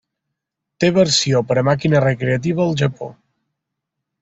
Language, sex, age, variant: Catalan, male, 30-39, Septentrional